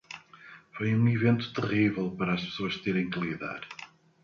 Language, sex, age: Portuguese, male, 50-59